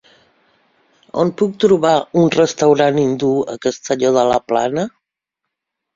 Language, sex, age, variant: Catalan, female, 60-69, Central